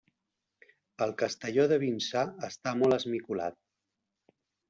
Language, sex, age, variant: Catalan, male, 40-49, Central